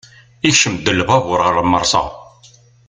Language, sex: Kabyle, male